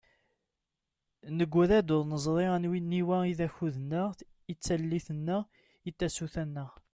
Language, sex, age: Kabyle, male, 30-39